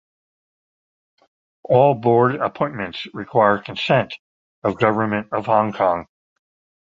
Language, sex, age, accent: English, male, 70-79, England English